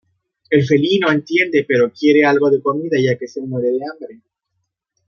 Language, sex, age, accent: Spanish, male, 30-39, México